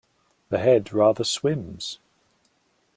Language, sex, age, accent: English, male, 40-49, England English